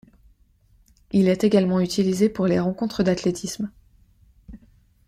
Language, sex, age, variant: French, female, 30-39, Français de métropole